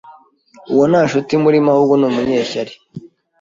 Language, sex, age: Kinyarwanda, male, 19-29